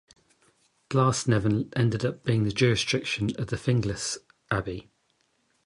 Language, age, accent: English, 50-59, England English